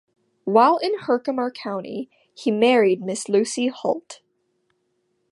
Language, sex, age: English, female, 19-29